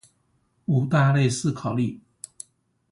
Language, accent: Chinese, 出生地：臺南市